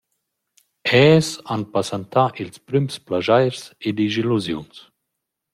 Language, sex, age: Romansh, male, 40-49